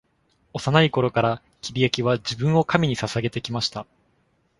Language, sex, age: Japanese, male, 19-29